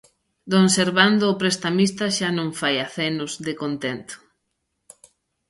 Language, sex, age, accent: Galician, female, 30-39, Oriental (común en zona oriental)